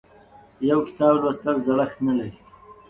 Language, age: Pashto, 19-29